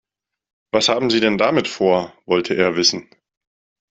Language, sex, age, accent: German, male, 30-39, Deutschland Deutsch